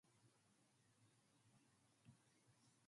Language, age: English, 19-29